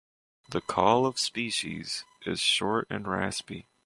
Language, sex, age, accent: English, male, 19-29, Canadian English